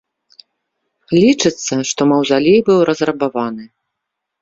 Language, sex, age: Belarusian, female, 40-49